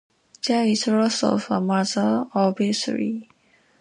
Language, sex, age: English, female, 19-29